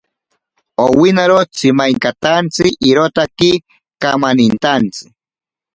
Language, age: Ashéninka Perené, 40-49